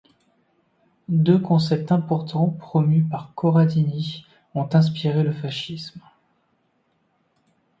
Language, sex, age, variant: French, male, 19-29, Français de métropole